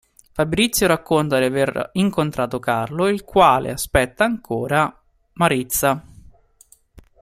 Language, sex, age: Italian, male, 19-29